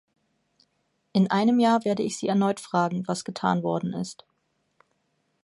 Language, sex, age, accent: German, female, 30-39, Deutschland Deutsch